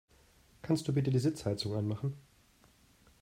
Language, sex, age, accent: German, male, 30-39, Deutschland Deutsch